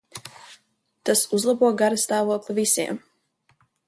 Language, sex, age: Latvian, female, 19-29